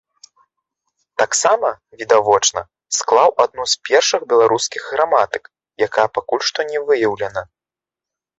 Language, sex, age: Belarusian, male, 19-29